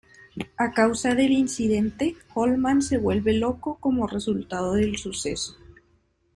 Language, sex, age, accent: Spanish, female, 19-29, México